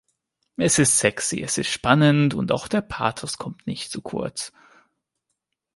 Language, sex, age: German, male, 19-29